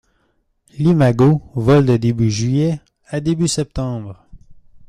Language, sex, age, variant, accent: French, male, 19-29, Français d'Amérique du Nord, Français du Canada